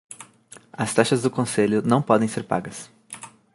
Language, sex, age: Portuguese, male, 19-29